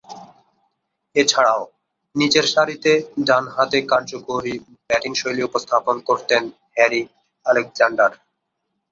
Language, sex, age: Bengali, male, 19-29